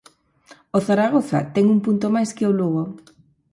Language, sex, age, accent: Galician, female, 40-49, Normativo (estándar)